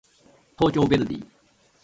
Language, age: Japanese, 19-29